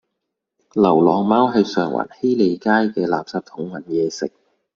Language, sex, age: Cantonese, male, 19-29